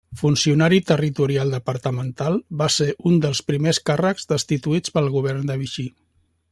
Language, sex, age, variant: Catalan, male, 50-59, Central